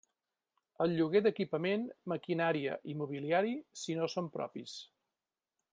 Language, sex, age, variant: Catalan, male, 50-59, Central